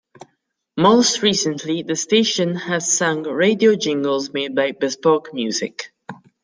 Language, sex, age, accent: English, male, under 19, United States English